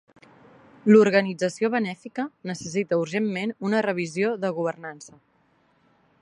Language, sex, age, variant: Catalan, female, 19-29, Central